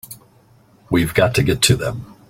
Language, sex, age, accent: English, male, 40-49, United States English